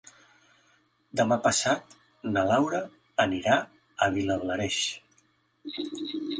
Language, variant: Catalan, Central